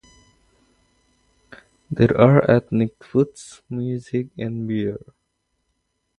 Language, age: English, 19-29